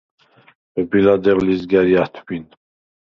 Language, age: Svan, 30-39